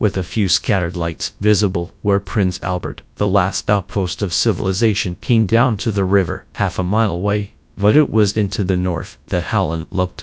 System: TTS, GradTTS